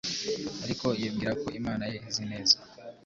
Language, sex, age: Kinyarwanda, male, 19-29